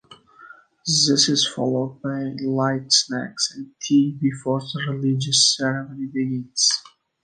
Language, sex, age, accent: English, male, 19-29, United States English